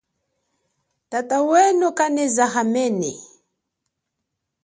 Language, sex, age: Chokwe, female, 30-39